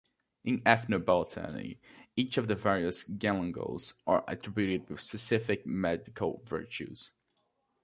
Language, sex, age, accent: English, male, 19-29, England English